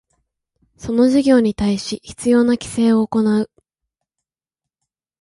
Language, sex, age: Japanese, female, 19-29